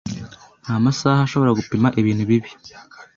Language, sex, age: Kinyarwanda, male, 30-39